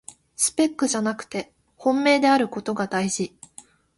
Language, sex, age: Japanese, female, 19-29